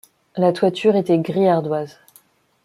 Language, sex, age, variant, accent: French, female, 30-39, Français d'Afrique subsaharienne et des îles africaines, Français de Madagascar